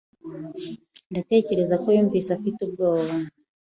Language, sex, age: Kinyarwanda, female, 19-29